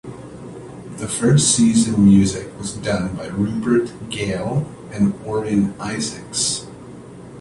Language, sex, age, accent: English, male, 19-29, United States English